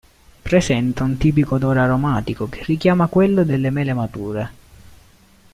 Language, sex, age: Italian, male, 19-29